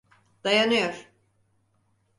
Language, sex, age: Turkish, female, 60-69